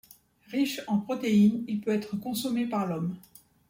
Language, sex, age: French, female, 50-59